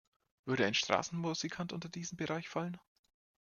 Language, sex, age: German, male, 19-29